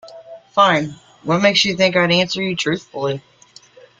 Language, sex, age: English, female, 30-39